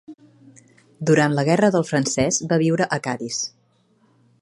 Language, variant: Catalan, Central